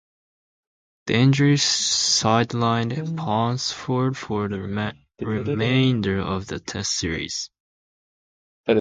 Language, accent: English, United States English